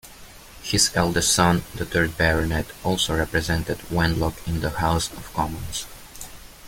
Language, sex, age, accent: English, male, 19-29, United States English